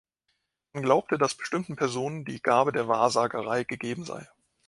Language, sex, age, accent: German, male, 19-29, Deutschland Deutsch